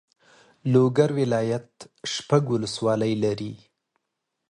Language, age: Pashto, 30-39